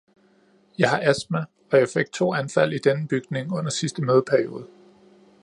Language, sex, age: Danish, male, 30-39